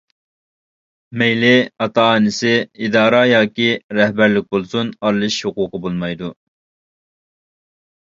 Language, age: Uyghur, 19-29